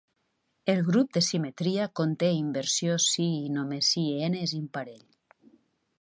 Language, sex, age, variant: Catalan, female, 40-49, Nord-Occidental